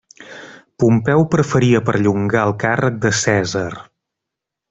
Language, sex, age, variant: Catalan, male, 30-39, Central